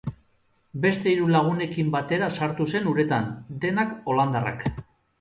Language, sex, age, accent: Basque, male, 40-49, Mendebalekoa (Araba, Bizkaia, Gipuzkoako mendebaleko herri batzuk)